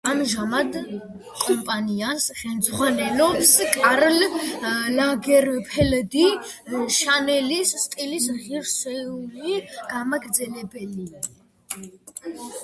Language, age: Georgian, under 19